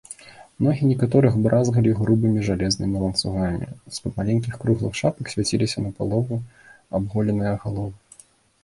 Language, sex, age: Belarusian, male, 19-29